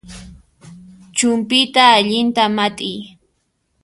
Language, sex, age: Puno Quechua, female, 19-29